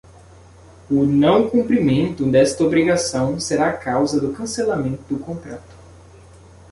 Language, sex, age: Portuguese, male, 19-29